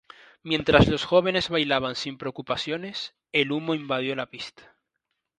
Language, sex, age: Spanish, male, 19-29